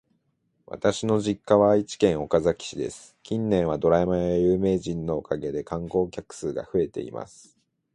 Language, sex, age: Japanese, male, 19-29